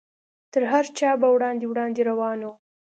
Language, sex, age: Pashto, female, 19-29